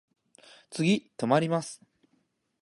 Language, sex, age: Japanese, male, 19-29